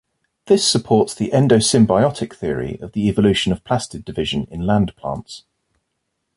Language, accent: English, England English